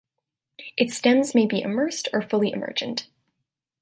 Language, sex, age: English, female, 19-29